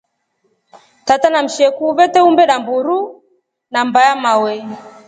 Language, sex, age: Rombo, female, 30-39